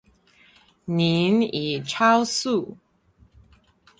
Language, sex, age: Chinese, female, 30-39